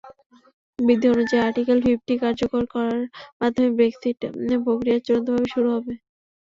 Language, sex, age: Bengali, female, 19-29